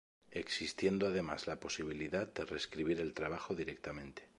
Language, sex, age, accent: Spanish, male, 30-39, España: Sur peninsular (Andalucia, Extremadura, Murcia)